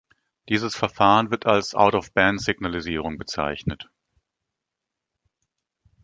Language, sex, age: German, male, 50-59